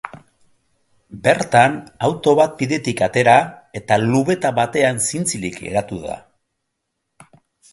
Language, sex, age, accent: Basque, female, 19-29, Erdialdekoa edo Nafarra (Gipuzkoa, Nafarroa)